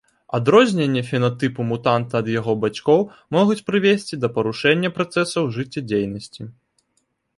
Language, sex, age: Belarusian, male, 19-29